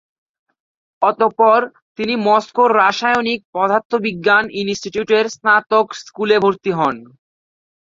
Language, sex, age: Bengali, male, 19-29